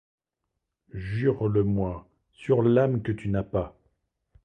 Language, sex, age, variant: French, male, 50-59, Français de métropole